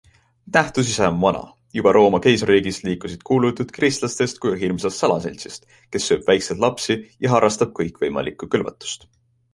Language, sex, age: Estonian, male, 19-29